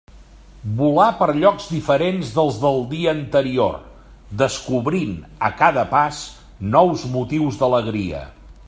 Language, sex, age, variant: Catalan, male, 60-69, Central